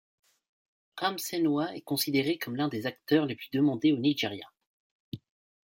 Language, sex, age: French, male, 19-29